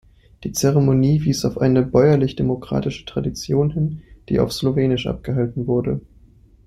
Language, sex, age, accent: German, male, 19-29, Deutschland Deutsch